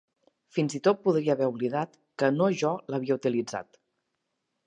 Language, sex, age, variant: Catalan, female, 40-49, Central